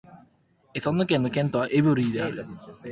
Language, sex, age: Japanese, male, under 19